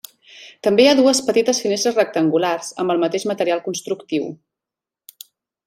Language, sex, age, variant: Catalan, female, 30-39, Central